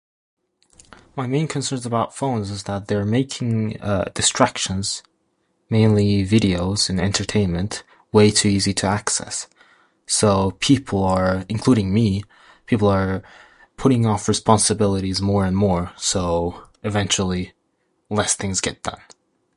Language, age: English, 19-29